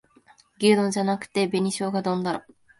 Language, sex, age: Japanese, female, 19-29